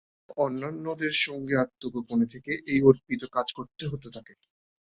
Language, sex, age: Bengali, male, 30-39